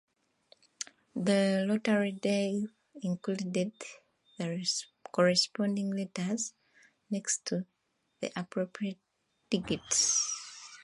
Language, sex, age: English, female, 19-29